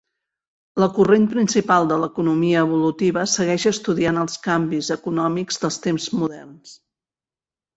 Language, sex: Catalan, female